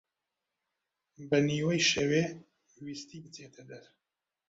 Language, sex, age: Central Kurdish, male, 30-39